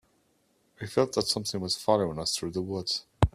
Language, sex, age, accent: English, male, 40-49, Irish English